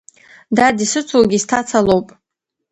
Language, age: Abkhazian, under 19